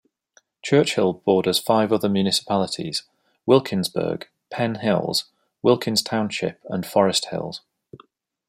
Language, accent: English, England English